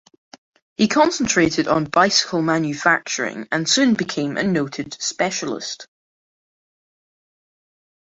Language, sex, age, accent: English, male, under 19, Scottish English